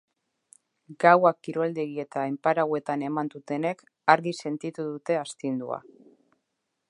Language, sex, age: Basque, female, 30-39